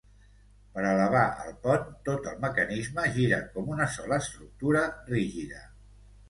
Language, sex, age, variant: Catalan, male, 60-69, Central